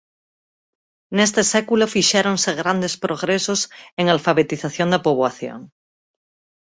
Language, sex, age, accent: Galician, female, 30-39, Atlántico (seseo e gheada)